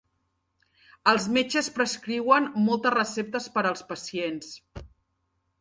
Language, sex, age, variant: Catalan, female, 40-49, Septentrional